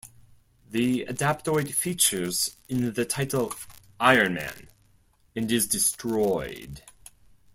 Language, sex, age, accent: English, male, 30-39, United States English